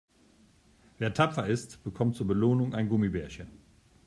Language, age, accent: German, 50-59, Deutschland Deutsch